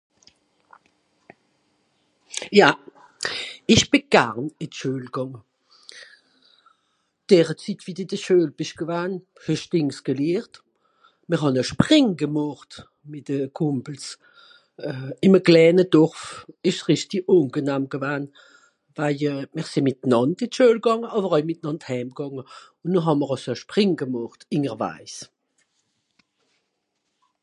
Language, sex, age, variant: Swiss German, female, 50-59, Nordniederàlemmànisch (Rishoffe, Zàwere, Bùsswìller, Hawenau, Brüemt, Stroossbùri, Molse, Dàmbàch, Schlettstàtt, Pfàlzbùri usw.)